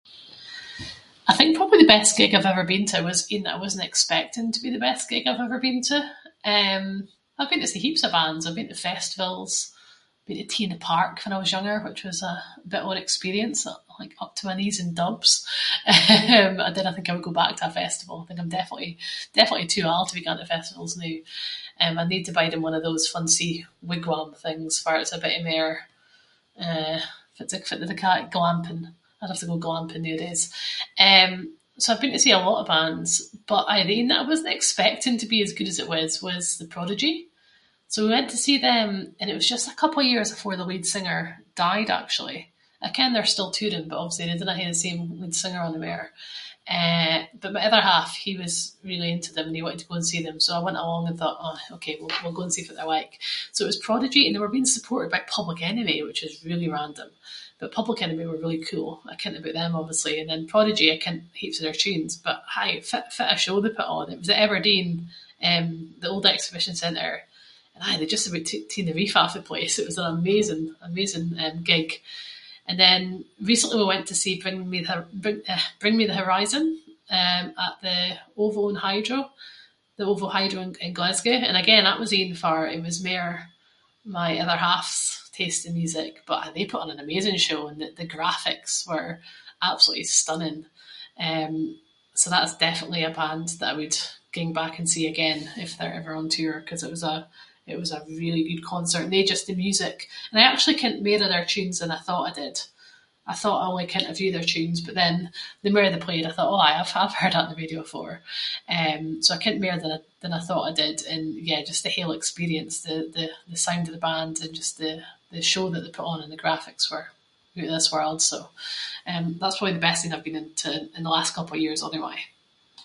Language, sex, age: Scots, female, 30-39